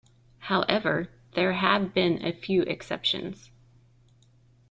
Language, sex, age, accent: English, female, 30-39, United States English